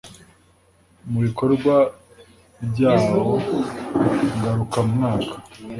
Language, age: Kinyarwanda, 19-29